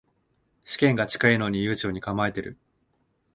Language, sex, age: Japanese, male, 19-29